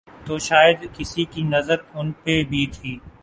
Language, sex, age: Urdu, male, 19-29